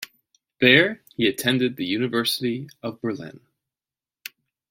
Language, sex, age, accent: English, male, 40-49, United States English